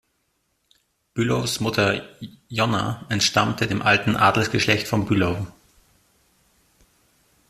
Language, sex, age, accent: German, male, 19-29, Deutschland Deutsch